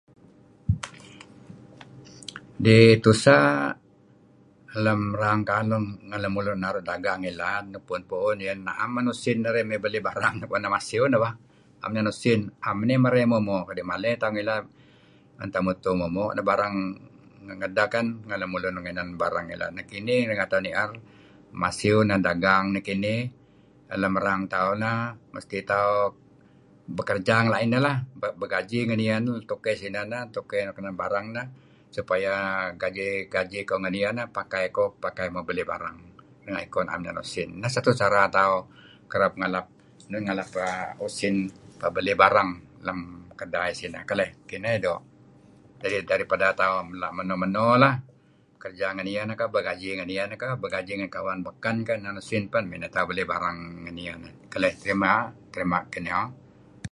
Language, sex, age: Kelabit, male, 70-79